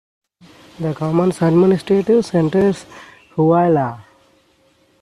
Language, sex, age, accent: English, male, 19-29, India and South Asia (India, Pakistan, Sri Lanka)